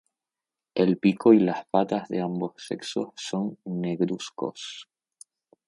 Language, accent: Spanish, España: Islas Canarias